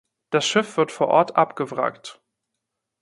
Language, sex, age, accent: German, male, 19-29, Deutschland Deutsch